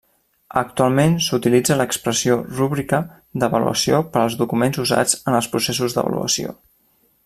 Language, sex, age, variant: Catalan, male, 30-39, Central